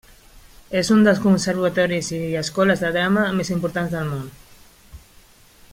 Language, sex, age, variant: Catalan, female, 30-39, Central